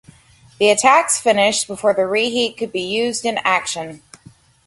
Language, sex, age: English, female, 19-29